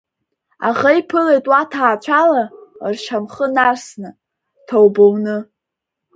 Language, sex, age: Abkhazian, female, under 19